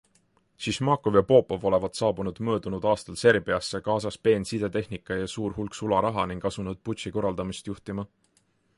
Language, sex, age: Estonian, male, 19-29